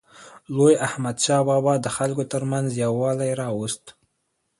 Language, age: Pashto, 19-29